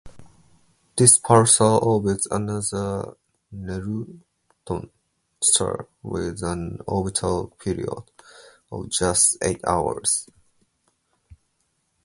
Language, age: English, 19-29